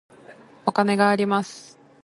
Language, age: Japanese, 19-29